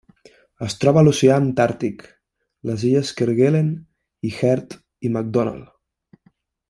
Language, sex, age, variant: Catalan, male, 19-29, Central